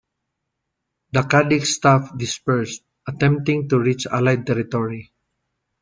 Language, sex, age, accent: English, male, 40-49, Filipino